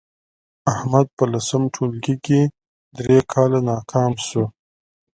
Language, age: Pashto, 30-39